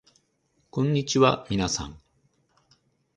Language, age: Japanese, 50-59